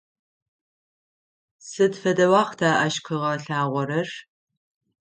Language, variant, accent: Adyghe, Адыгабзэ (Кирил, пстэумэ зэдыряе), Кıэмгуй (Çemguy)